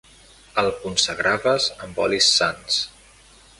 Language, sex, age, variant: Catalan, male, 19-29, Central